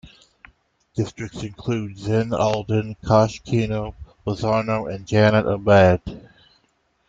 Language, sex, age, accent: English, male, 50-59, United States English